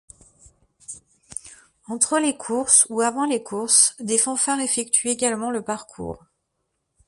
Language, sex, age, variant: French, female, 40-49, Français de métropole